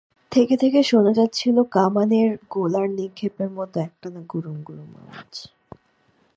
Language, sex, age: Bengali, female, 19-29